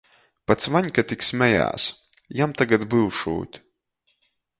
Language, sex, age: Latgalian, male, 19-29